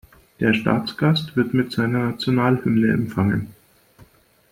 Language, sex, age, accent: German, male, 40-49, Deutschland Deutsch